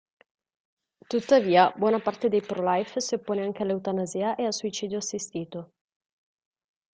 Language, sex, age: Italian, female, 19-29